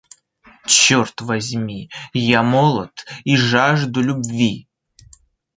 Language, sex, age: Russian, male, 19-29